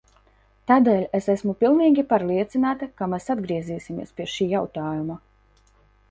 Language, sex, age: Latvian, female, 19-29